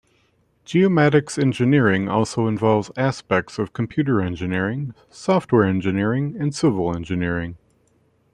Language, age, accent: English, 40-49, United States English